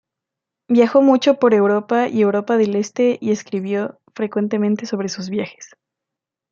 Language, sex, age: Spanish, female, under 19